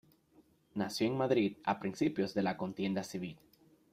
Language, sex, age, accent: Spanish, male, 19-29, Caribe: Cuba, Venezuela, Puerto Rico, República Dominicana, Panamá, Colombia caribeña, México caribeño, Costa del golfo de México